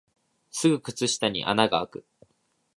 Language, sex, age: Japanese, male, 19-29